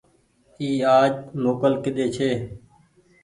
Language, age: Goaria, 19-29